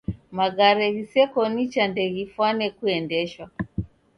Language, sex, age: Taita, female, 60-69